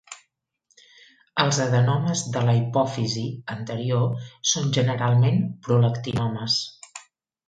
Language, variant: Catalan, Central